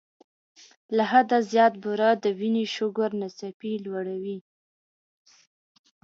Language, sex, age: Pashto, female, 19-29